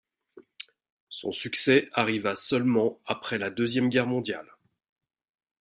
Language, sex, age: French, male, 40-49